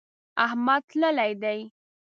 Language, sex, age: Pashto, female, 19-29